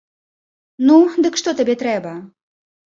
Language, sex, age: Belarusian, female, 19-29